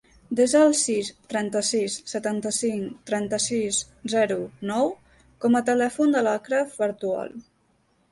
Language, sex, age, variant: Catalan, female, 19-29, Central